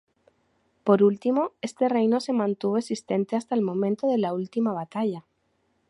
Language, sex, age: Spanish, female, 19-29